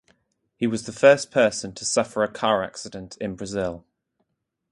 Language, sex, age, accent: English, male, 19-29, England English